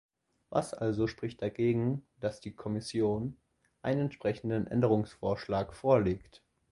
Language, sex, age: German, male, under 19